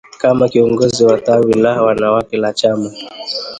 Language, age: Swahili, 30-39